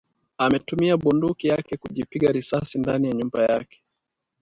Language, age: Swahili, 19-29